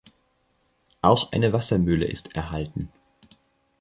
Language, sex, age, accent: German, male, 19-29, Deutschland Deutsch